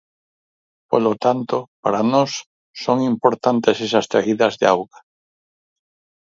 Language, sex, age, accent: Galician, male, 50-59, Normativo (estándar)